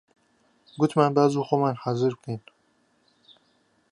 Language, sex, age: Central Kurdish, male, 19-29